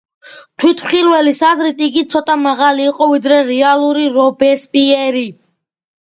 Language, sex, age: Georgian, male, under 19